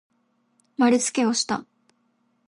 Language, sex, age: Japanese, female, under 19